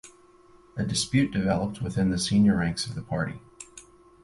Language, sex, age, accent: English, male, 30-39, United States English